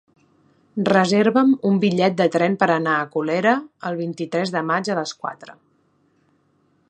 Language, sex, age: Catalan, female, 19-29